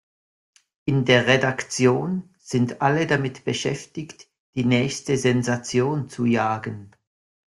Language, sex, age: German, male, 40-49